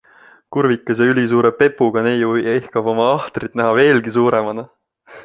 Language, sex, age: Estonian, male, 19-29